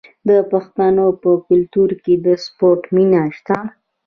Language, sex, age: Pashto, female, 19-29